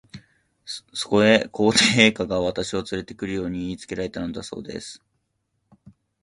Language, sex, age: Japanese, male, 19-29